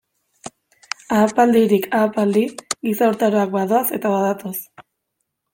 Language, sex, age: Basque, female, 19-29